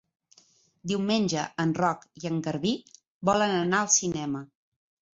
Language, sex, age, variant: Catalan, female, 40-49, Central